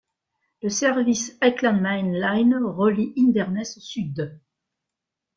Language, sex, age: French, female, 60-69